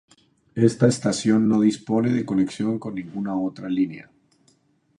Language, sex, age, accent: Spanish, male, 50-59, Andino-Pacífico: Colombia, Perú, Ecuador, oeste de Bolivia y Venezuela andina